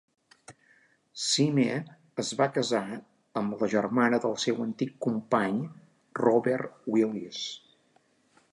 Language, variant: Catalan, Balear